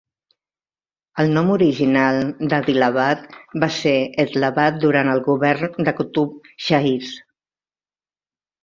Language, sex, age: Catalan, female, 60-69